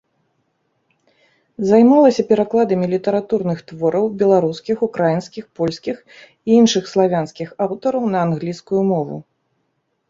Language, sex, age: Belarusian, female, 30-39